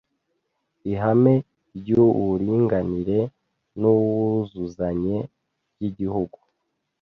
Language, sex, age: Kinyarwanda, male, 19-29